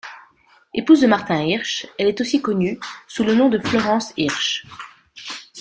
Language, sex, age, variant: French, female, 50-59, Français de métropole